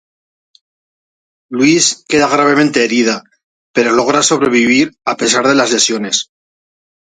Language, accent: Spanish, España: Norte peninsular (Asturias, Castilla y León, Cantabria, País Vasco, Navarra, Aragón, La Rioja, Guadalajara, Cuenca)